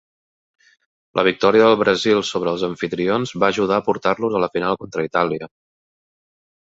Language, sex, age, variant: Catalan, male, 40-49, Central